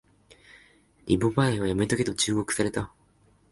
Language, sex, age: Japanese, male, 19-29